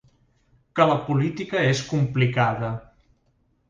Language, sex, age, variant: Catalan, male, 40-49, Central